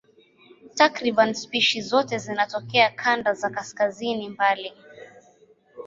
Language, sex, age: Swahili, male, 30-39